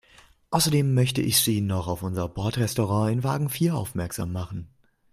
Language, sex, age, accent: German, male, 19-29, Deutschland Deutsch